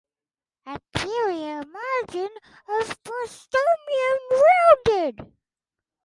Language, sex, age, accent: English, male, under 19, United States English